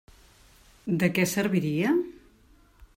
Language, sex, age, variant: Catalan, female, 40-49, Central